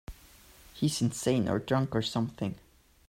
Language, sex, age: English, male, under 19